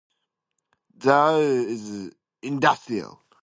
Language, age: English, 19-29